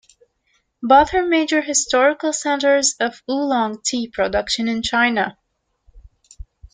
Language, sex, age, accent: English, female, 19-29, United States English